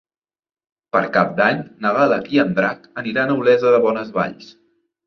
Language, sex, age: Catalan, male, 19-29